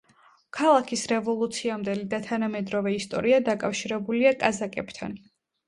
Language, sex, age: Georgian, female, 19-29